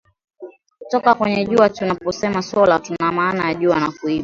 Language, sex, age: Swahili, female, 30-39